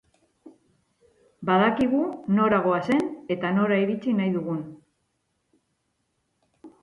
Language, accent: Basque, Mendebalekoa (Araba, Bizkaia, Gipuzkoako mendebaleko herri batzuk)